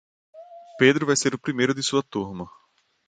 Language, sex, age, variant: Portuguese, male, 30-39, Portuguese (Brasil)